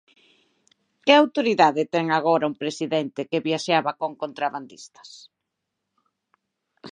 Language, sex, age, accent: Galician, female, 40-49, Atlántico (seseo e gheada)